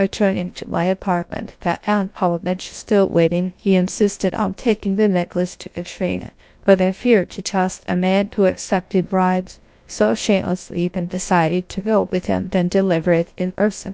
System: TTS, GlowTTS